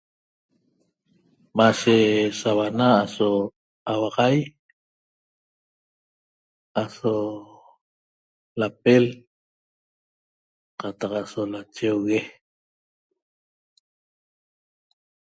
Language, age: Toba, 60-69